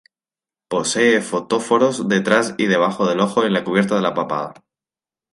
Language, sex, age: Spanish, male, 19-29